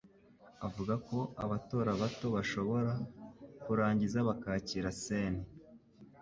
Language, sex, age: Kinyarwanda, male, 19-29